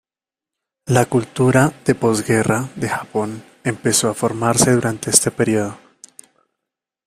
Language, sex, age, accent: Spanish, male, 19-29, Andino-Pacífico: Colombia, Perú, Ecuador, oeste de Bolivia y Venezuela andina